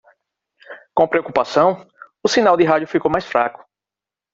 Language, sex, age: Portuguese, male, 30-39